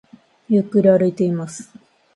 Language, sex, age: Japanese, female, under 19